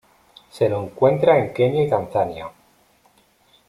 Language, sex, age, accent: Spanish, male, 40-49, España: Islas Canarias